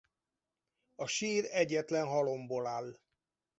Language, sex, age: Hungarian, male, 60-69